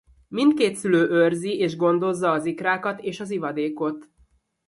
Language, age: Hungarian, 30-39